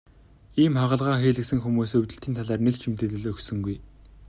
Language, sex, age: Mongolian, male, 19-29